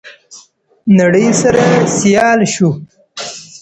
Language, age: Pashto, 19-29